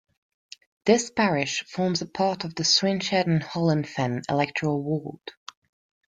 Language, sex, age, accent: English, female, 30-39, England English